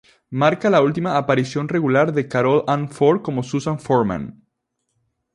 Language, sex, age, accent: Spanish, male, 19-29, Caribe: Cuba, Venezuela, Puerto Rico, República Dominicana, Panamá, Colombia caribeña, México caribeño, Costa del golfo de México